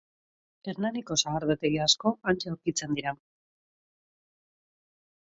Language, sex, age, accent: Basque, female, 40-49, Mendebalekoa (Araba, Bizkaia, Gipuzkoako mendebaleko herri batzuk)